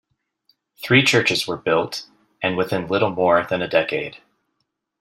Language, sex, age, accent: English, male, 30-39, United States English